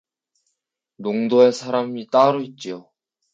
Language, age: Korean, 19-29